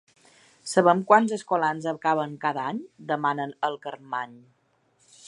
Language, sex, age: Catalan, female, 30-39